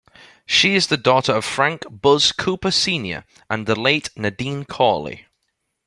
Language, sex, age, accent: English, male, 19-29, England English